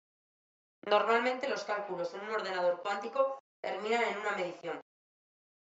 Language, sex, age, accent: Spanish, female, 19-29, España: Norte peninsular (Asturias, Castilla y León, Cantabria, País Vasco, Navarra, Aragón, La Rioja, Guadalajara, Cuenca)